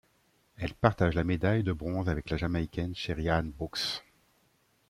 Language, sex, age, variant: French, male, 50-59, Français de métropole